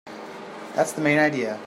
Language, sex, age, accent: English, male, 30-39, United States English